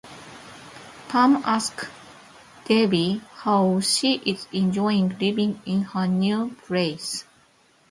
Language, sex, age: English, female, 30-39